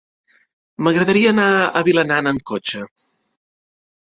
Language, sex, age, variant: Catalan, male, 30-39, Central